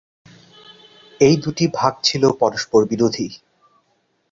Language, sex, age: Bengali, male, 30-39